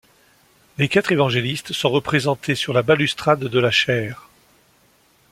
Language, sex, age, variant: French, male, 40-49, Français de métropole